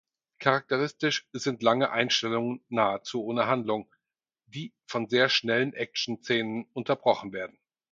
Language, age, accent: German, 40-49, Deutschland Deutsch